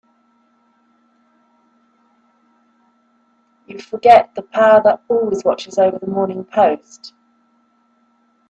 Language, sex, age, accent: English, female, 50-59, England English